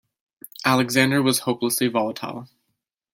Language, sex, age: English, male, 19-29